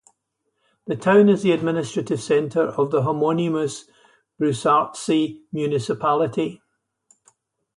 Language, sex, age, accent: English, male, 70-79, Scottish English